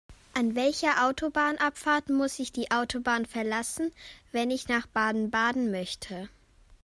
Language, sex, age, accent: German, male, 40-49, Deutschland Deutsch